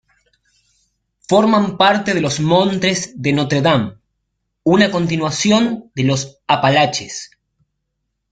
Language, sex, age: Spanish, male, 40-49